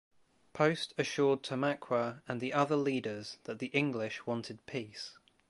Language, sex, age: English, male, 19-29